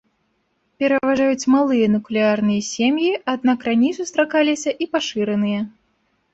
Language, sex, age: Belarusian, female, 19-29